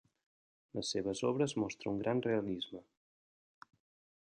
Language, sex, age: Catalan, male, 30-39